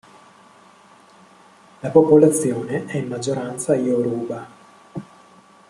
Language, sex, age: Italian, male, 19-29